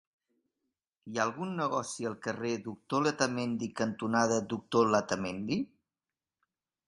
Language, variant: Catalan, Septentrional